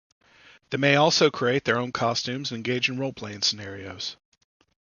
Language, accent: English, United States English